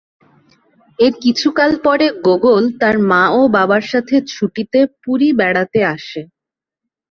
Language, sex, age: Bengali, female, 30-39